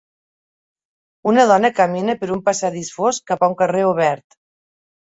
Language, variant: Catalan, Nord-Occidental